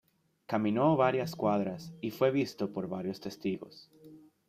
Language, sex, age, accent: Spanish, male, 19-29, Caribe: Cuba, Venezuela, Puerto Rico, República Dominicana, Panamá, Colombia caribeña, México caribeño, Costa del golfo de México